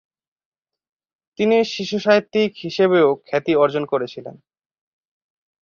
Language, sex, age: Bengali, male, 19-29